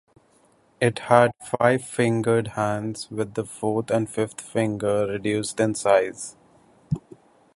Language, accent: English, India and South Asia (India, Pakistan, Sri Lanka)